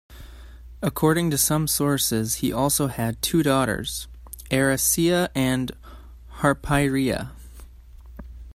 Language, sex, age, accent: English, male, 19-29, United States English